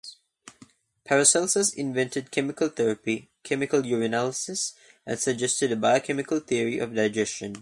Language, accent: English, Australian English